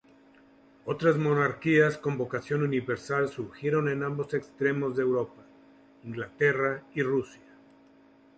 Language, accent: Spanish, México